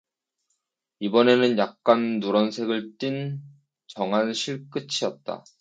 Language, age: Korean, 19-29